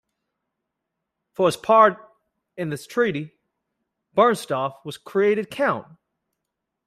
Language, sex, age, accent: English, male, 19-29, United States English